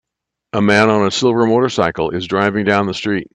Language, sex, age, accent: English, male, 70-79, United States English